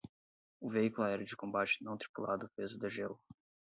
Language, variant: Portuguese, Portuguese (Brasil)